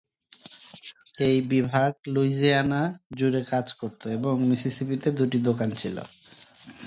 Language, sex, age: Bengali, male, 30-39